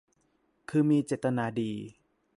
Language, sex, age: Thai, male, 19-29